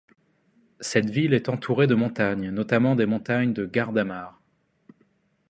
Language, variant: French, Français de métropole